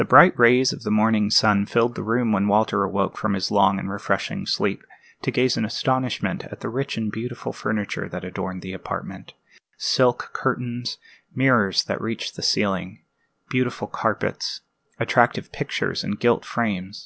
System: none